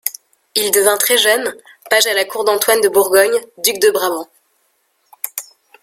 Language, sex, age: French, female, 19-29